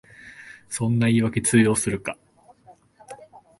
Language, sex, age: Japanese, male, 19-29